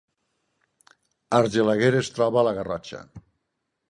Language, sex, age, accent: Catalan, male, 60-69, valencià